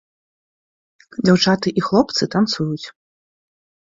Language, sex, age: Belarusian, female, 19-29